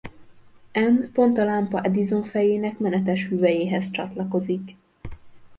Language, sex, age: Hungarian, female, 19-29